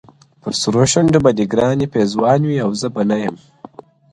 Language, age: Pashto, under 19